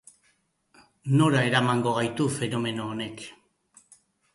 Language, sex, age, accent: Basque, male, 60-69, Erdialdekoa edo Nafarra (Gipuzkoa, Nafarroa)